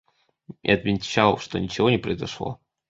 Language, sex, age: Russian, male, 19-29